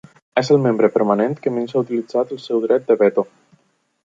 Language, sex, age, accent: Catalan, male, 19-29, valencià